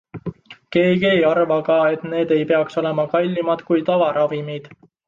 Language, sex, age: Estonian, male, 19-29